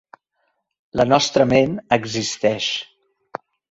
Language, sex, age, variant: Catalan, male, 40-49, Central